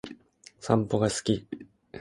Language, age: Japanese, 19-29